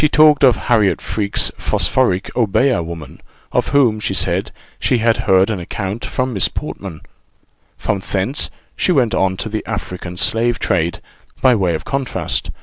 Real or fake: real